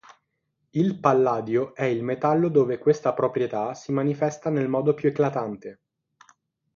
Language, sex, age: Italian, male, 19-29